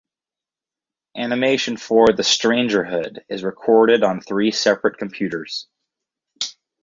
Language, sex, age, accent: English, male, 19-29, United States English